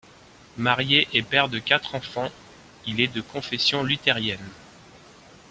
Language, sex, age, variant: French, male, 50-59, Français de métropole